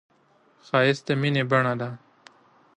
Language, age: Pashto, 19-29